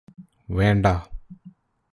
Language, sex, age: Malayalam, male, 40-49